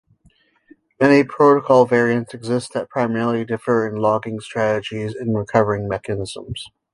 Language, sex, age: English, male, 30-39